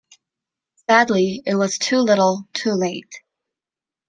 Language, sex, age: English, female, 19-29